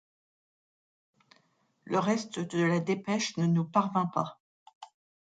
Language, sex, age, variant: French, female, 40-49, Français de métropole